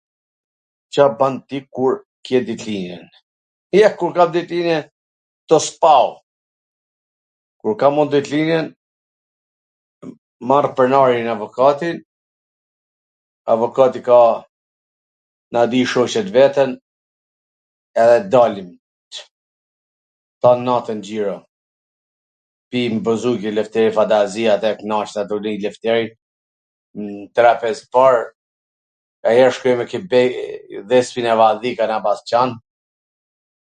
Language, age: Gheg Albanian, 50-59